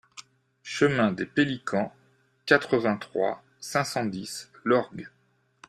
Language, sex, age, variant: French, male, 50-59, Français de métropole